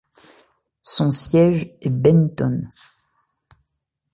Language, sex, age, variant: French, male, 30-39, Français de métropole